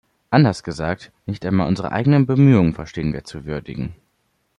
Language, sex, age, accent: German, male, under 19, Deutschland Deutsch